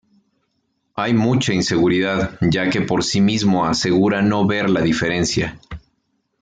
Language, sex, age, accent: Spanish, male, 30-39, México